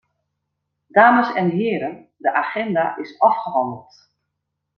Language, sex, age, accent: Dutch, female, 40-49, Nederlands Nederlands